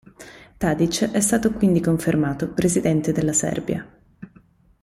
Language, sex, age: Italian, female, 30-39